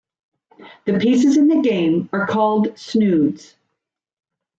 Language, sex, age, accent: English, female, 40-49, Canadian English